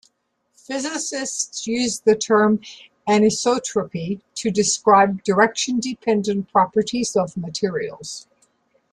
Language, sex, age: English, female, 70-79